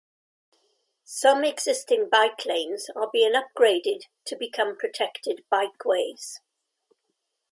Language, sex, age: English, female, 70-79